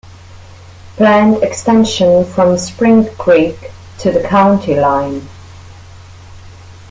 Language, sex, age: English, female, 30-39